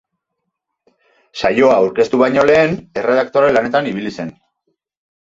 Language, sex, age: Basque, male, 40-49